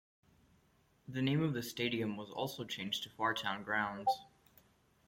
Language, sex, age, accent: English, male, 19-29, United States English